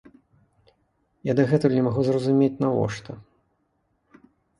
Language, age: Belarusian, 40-49